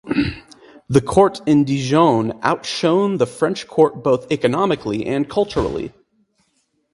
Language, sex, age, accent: English, male, 19-29, United States English